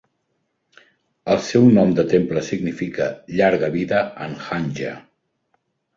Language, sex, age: Catalan, male, 50-59